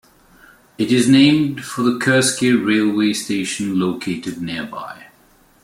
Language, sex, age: English, male, 40-49